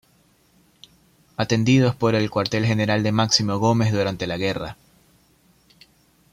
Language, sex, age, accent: Spanish, male, 19-29, Andino-Pacífico: Colombia, Perú, Ecuador, oeste de Bolivia y Venezuela andina